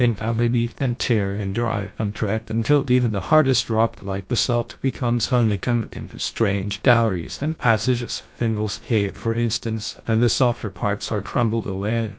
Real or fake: fake